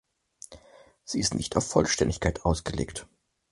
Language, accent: German, Deutschland Deutsch